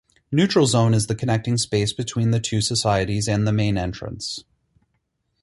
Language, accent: English, United States English